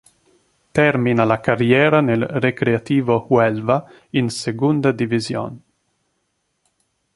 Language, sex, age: Italian, male, 30-39